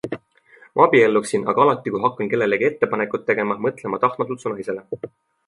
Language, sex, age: Estonian, male, 19-29